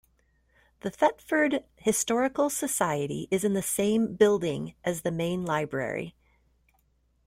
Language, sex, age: English, female, 50-59